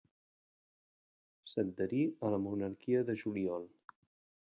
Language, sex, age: Catalan, male, 30-39